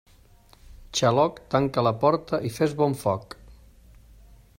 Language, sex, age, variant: Catalan, male, 60-69, Nord-Occidental